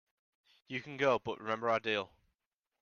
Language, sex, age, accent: English, male, under 19, England English